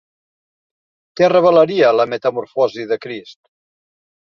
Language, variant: Catalan, Central